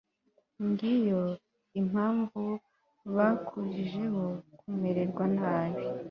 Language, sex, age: Kinyarwanda, female, 19-29